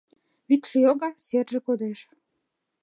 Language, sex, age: Mari, female, 19-29